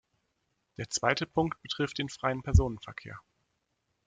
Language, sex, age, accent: German, male, 30-39, Deutschland Deutsch